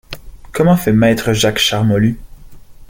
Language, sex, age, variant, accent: French, male, 19-29, Français d'Amérique du Nord, Français du Canada